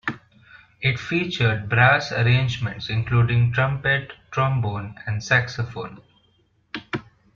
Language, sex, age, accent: English, male, 19-29, India and South Asia (India, Pakistan, Sri Lanka)